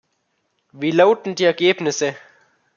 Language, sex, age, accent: German, male, under 19, Deutschland Deutsch